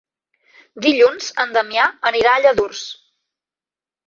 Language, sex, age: Catalan, female, 30-39